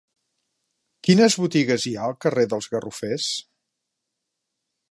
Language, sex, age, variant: Catalan, male, 50-59, Central